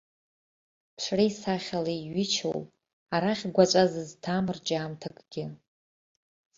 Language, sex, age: Abkhazian, female, 40-49